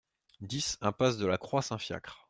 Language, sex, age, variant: French, male, 30-39, Français de métropole